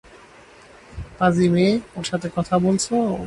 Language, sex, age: Bengali, male, 19-29